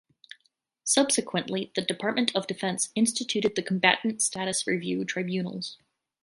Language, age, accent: English, 30-39, United States English